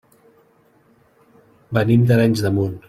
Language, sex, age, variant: Catalan, male, 40-49, Central